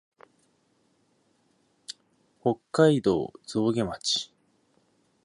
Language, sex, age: Japanese, male, 19-29